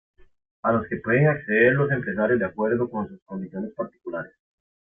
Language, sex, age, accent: Spanish, male, 19-29, América central